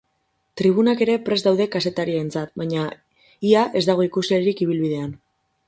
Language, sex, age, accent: Basque, female, 19-29, Mendebalekoa (Araba, Bizkaia, Gipuzkoako mendebaleko herri batzuk)